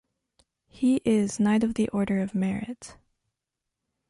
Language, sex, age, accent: English, female, 19-29, United States English